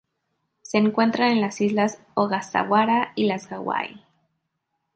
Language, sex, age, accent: Spanish, female, 19-29, México